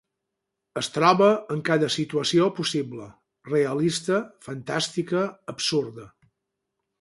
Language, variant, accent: Catalan, Balear, menorquí